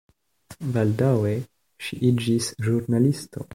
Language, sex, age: Esperanto, male, 19-29